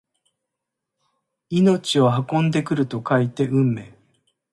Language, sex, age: Japanese, male, 40-49